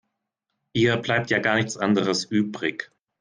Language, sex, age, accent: German, male, 30-39, Deutschland Deutsch